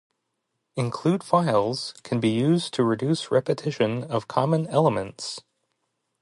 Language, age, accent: English, 30-39, United States English